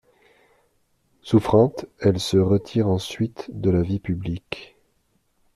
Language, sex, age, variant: French, male, 30-39, Français de métropole